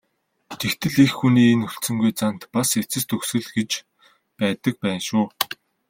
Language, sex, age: Mongolian, male, 19-29